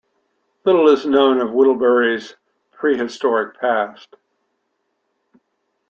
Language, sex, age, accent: English, male, 70-79, Canadian English